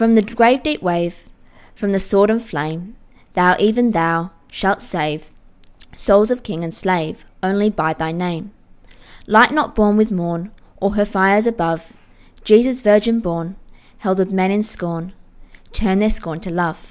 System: none